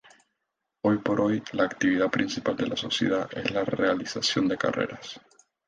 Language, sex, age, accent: Spanish, male, 19-29, Caribe: Cuba, Venezuela, Puerto Rico, República Dominicana, Panamá, Colombia caribeña, México caribeño, Costa del golfo de México